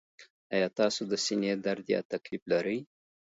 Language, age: Pashto, 40-49